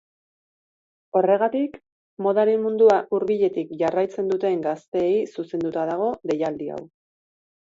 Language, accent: Basque, Erdialdekoa edo Nafarra (Gipuzkoa, Nafarroa)